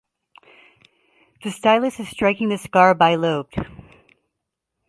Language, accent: English, United States English